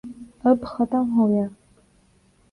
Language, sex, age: Urdu, female, 19-29